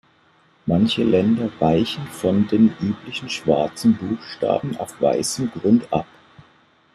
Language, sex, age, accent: German, male, 30-39, Deutschland Deutsch